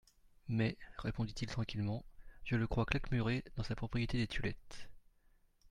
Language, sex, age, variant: French, male, 40-49, Français de métropole